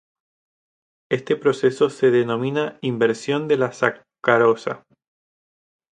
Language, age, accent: Spanish, 30-39, Rioplatense: Argentina, Uruguay, este de Bolivia, Paraguay